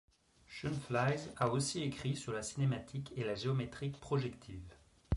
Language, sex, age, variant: French, male, 30-39, Français de métropole